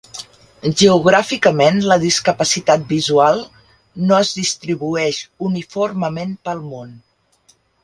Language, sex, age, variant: Catalan, female, 60-69, Central